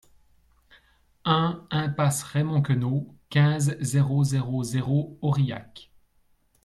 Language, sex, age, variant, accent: French, male, 30-39, Français d'Europe, Français de Suisse